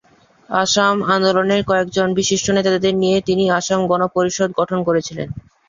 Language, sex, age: Bengali, male, under 19